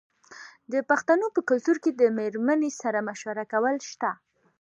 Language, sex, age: Pashto, female, 19-29